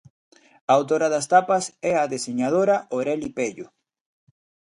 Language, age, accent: Galician, 19-29, Normativo (estándar)